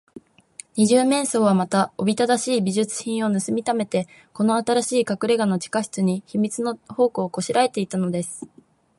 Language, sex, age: Japanese, female, 19-29